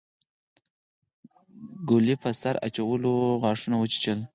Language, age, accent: Pashto, 19-29, کندهاری لهجه